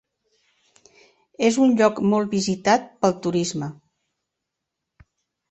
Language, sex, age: Catalan, female, 70-79